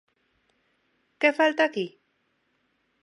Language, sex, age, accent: Galician, female, 30-39, Neofalante